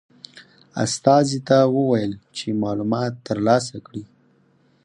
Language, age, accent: Pashto, 19-29, معیاري پښتو